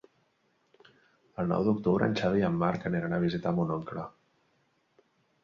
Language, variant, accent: Catalan, Central, central